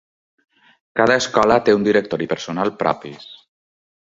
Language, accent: Catalan, valencià